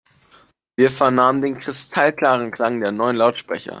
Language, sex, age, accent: German, male, 19-29, Deutschland Deutsch